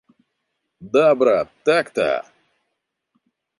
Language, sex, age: Russian, male, 30-39